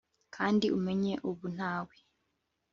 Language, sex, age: Kinyarwanda, female, 19-29